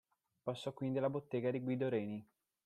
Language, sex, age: Italian, male, 30-39